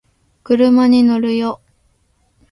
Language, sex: Japanese, female